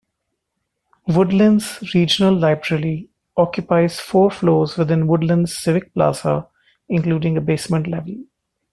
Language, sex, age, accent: English, male, 30-39, India and South Asia (India, Pakistan, Sri Lanka)